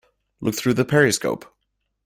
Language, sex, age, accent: English, male, 19-29, United States English